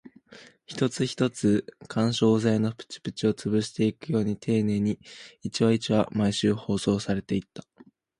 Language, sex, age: Japanese, male, under 19